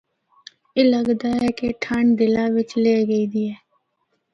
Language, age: Northern Hindko, 19-29